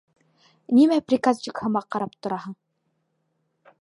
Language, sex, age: Bashkir, female, 19-29